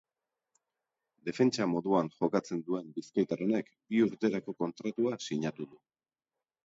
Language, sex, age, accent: Basque, male, 40-49, Erdialdekoa edo Nafarra (Gipuzkoa, Nafarroa)